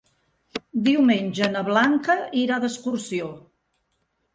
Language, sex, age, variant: Catalan, female, 60-69, Central